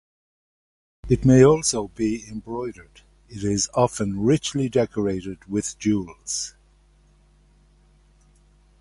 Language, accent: English, Irish English